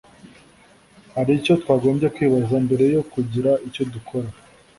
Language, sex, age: Kinyarwanda, male, 19-29